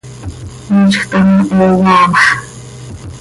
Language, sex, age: Seri, female, 30-39